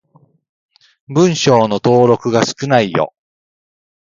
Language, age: Japanese, 50-59